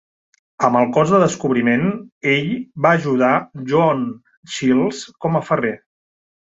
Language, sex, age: Catalan, male, 50-59